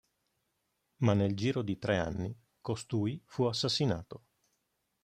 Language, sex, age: Italian, male, 50-59